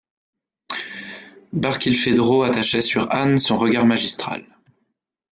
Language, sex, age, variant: French, male, 30-39, Français de métropole